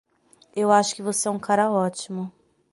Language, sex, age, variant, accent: Portuguese, female, 30-39, Portuguese (Brasil), Paulista